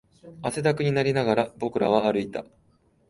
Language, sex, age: Japanese, male, 19-29